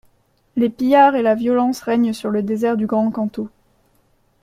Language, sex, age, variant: French, female, 19-29, Français de métropole